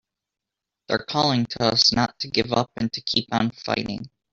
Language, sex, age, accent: English, male, 19-29, United States English